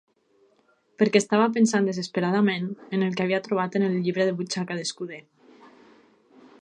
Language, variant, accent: Catalan, Tortosí, central